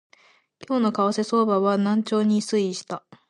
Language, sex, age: Japanese, female, under 19